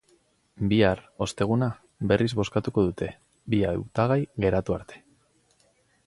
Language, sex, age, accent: Basque, male, 30-39, Mendebalekoa (Araba, Bizkaia, Gipuzkoako mendebaleko herri batzuk)